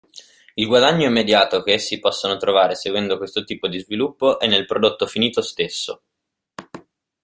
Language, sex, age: Italian, male, 19-29